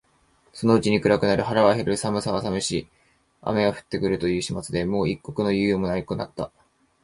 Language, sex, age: Japanese, male, 19-29